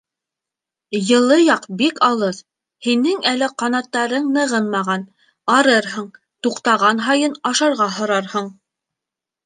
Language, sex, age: Bashkir, female, 19-29